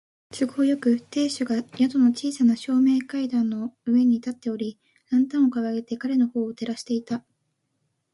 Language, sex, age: Japanese, female, under 19